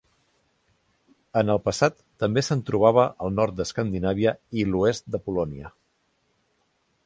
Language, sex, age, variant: Catalan, male, 30-39, Central